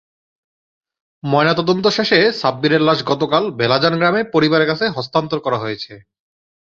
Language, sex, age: Bengali, male, 30-39